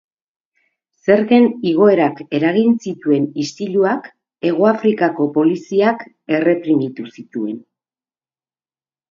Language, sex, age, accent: Basque, female, 50-59, Mendebalekoa (Araba, Bizkaia, Gipuzkoako mendebaleko herri batzuk)